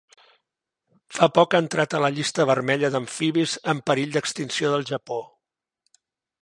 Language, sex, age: Catalan, male, 50-59